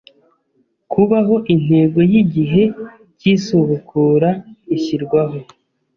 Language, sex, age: Kinyarwanda, male, 30-39